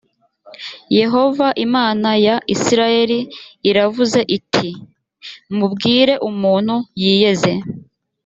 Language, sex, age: Kinyarwanda, female, 30-39